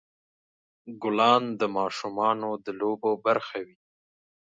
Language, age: Pashto, 30-39